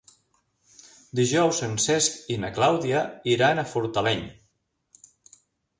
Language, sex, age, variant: Catalan, male, 40-49, Central